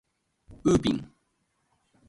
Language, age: Japanese, 19-29